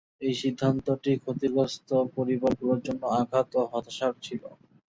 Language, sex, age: Bengali, male, 19-29